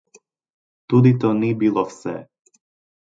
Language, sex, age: Slovenian, male, 19-29